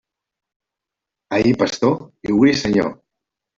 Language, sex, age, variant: Catalan, male, 50-59, Central